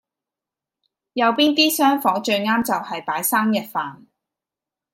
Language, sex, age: Cantonese, female, 19-29